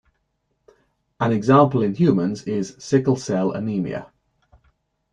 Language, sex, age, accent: English, male, 30-39, England English